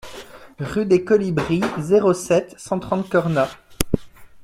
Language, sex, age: French, male, 19-29